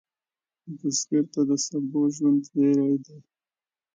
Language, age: Pashto, 19-29